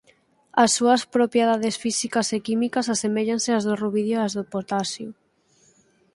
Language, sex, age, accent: Galician, female, under 19, Oriental (común en zona oriental)